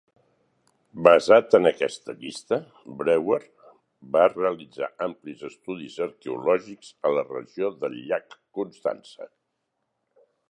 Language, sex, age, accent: Catalan, male, 60-69, Barceloní